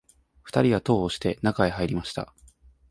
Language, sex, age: Japanese, male, 19-29